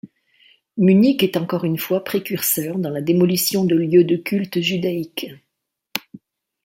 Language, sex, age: French, female, 60-69